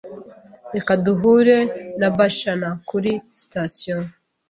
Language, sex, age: Kinyarwanda, female, 19-29